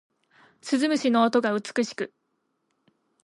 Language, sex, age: Japanese, female, 19-29